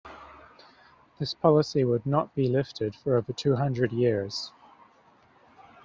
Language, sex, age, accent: English, male, 30-39, New Zealand English